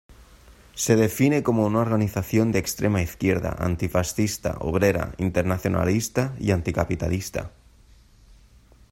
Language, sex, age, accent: Spanish, male, 19-29, España: Centro-Sur peninsular (Madrid, Toledo, Castilla-La Mancha)